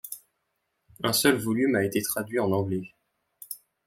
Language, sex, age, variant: French, male, 19-29, Français de métropole